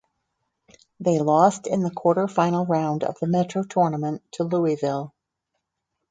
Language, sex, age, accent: English, female, 60-69, United States English